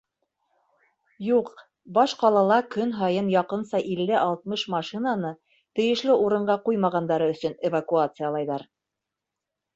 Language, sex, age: Bashkir, female, 40-49